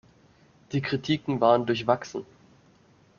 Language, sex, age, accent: German, male, under 19, Deutschland Deutsch